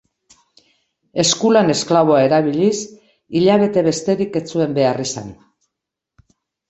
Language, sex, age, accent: Basque, female, 60-69, Mendebalekoa (Araba, Bizkaia, Gipuzkoako mendebaleko herri batzuk)